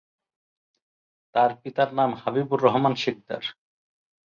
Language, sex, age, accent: Bengali, male, 40-49, প্রমিত